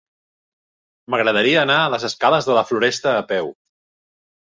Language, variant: Catalan, Central